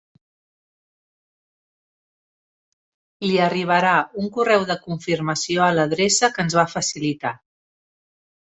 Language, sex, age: Catalan, female, 40-49